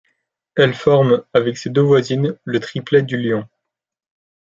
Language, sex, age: French, male, 19-29